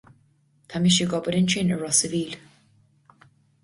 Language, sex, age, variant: Irish, female, 30-39, Gaeilge Chonnacht